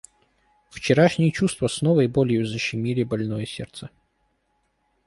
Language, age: Russian, 19-29